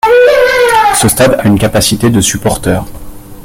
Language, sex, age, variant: French, male, 30-39, Français de métropole